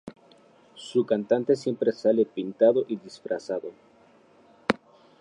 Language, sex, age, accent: Spanish, male, 19-29, México